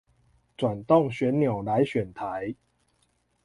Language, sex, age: Chinese, male, 19-29